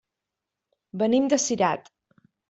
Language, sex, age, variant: Catalan, female, 40-49, Central